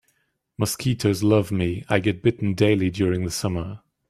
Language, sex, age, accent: English, male, 19-29, England English